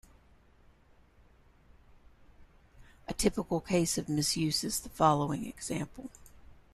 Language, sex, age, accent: English, female, 60-69, United States English